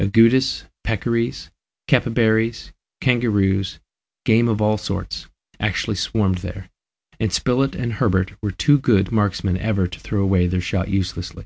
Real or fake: real